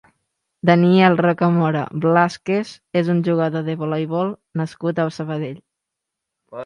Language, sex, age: Catalan, male, 40-49